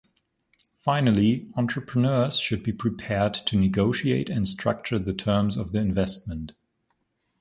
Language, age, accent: English, 19-29, United States English